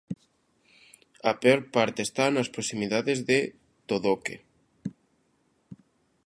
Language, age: Galician, 19-29